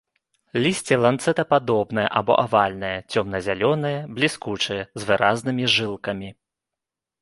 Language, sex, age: Belarusian, male, 30-39